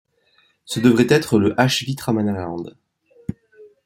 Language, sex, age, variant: French, male, 30-39, Français de métropole